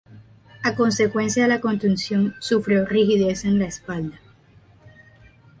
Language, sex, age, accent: Spanish, female, 19-29, Caribe: Cuba, Venezuela, Puerto Rico, República Dominicana, Panamá, Colombia caribeña, México caribeño, Costa del golfo de México